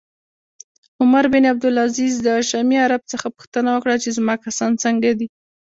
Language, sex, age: Pashto, female, 19-29